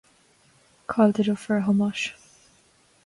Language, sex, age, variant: Irish, female, 19-29, Gaeilge Chonnacht